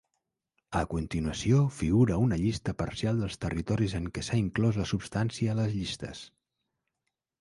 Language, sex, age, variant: Catalan, male, 40-49, Central